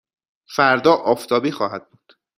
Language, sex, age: Persian, male, 30-39